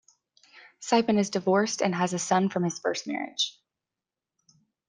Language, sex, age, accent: English, female, 19-29, United States English